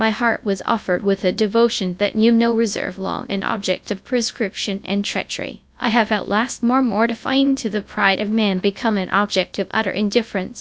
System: TTS, GradTTS